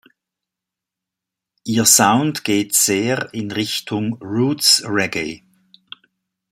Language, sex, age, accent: German, male, 60-69, Schweizerdeutsch